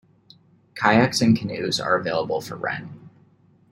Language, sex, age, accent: English, male, 19-29, United States English